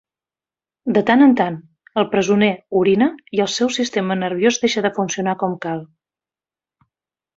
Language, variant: Catalan, Central